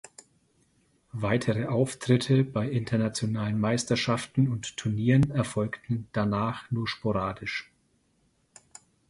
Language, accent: German, Deutschland Deutsch